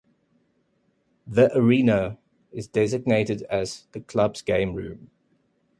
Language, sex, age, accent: English, male, 30-39, Southern African (South Africa, Zimbabwe, Namibia)